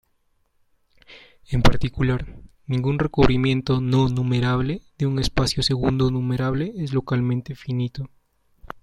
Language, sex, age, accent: Spanish, male, 19-29, Andino-Pacífico: Colombia, Perú, Ecuador, oeste de Bolivia y Venezuela andina